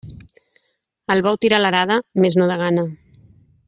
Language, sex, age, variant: Catalan, female, 30-39, Central